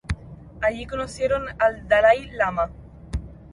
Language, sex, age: Spanish, female, 19-29